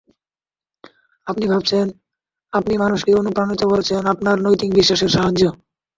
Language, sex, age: Bengali, male, 19-29